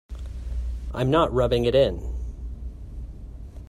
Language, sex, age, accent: English, male, 30-39, United States English